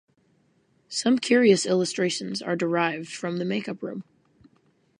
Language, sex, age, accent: English, female, 19-29, United States English